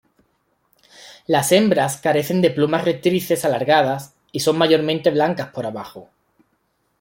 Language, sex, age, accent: Spanish, male, 30-39, España: Sur peninsular (Andalucia, Extremadura, Murcia)